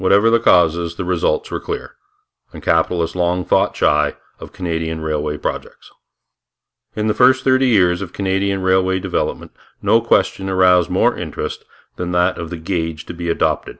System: none